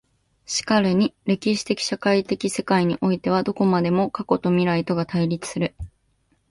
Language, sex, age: Japanese, female, 19-29